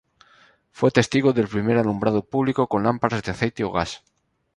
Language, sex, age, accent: Spanish, male, 30-39, España: Norte peninsular (Asturias, Castilla y León, Cantabria, País Vasco, Navarra, Aragón, La Rioja, Guadalajara, Cuenca)